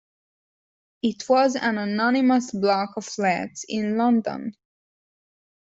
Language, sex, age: English, female, 19-29